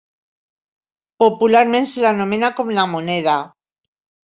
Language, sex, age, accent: Catalan, female, 60-69, valencià